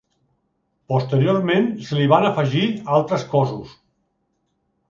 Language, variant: Catalan, Central